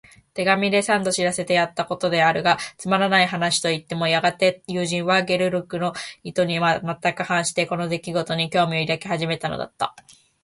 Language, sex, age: Japanese, female, 19-29